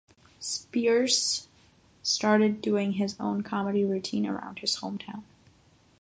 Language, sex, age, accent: English, female, 19-29, United States English; England English